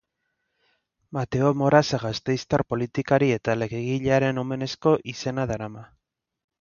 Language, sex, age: Basque, male, 30-39